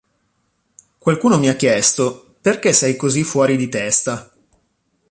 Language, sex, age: Italian, male, 30-39